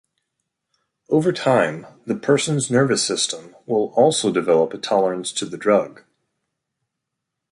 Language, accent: English, United States English